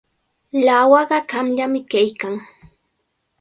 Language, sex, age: Cajatambo North Lima Quechua, female, 19-29